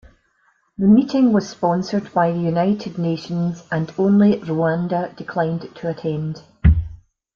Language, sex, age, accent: English, female, 50-59, Scottish English